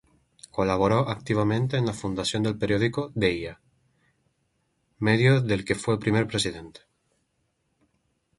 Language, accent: Spanish, España: Islas Canarias